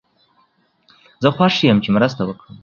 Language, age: Pashto, under 19